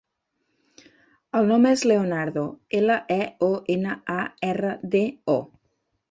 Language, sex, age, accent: Catalan, female, 30-39, gironí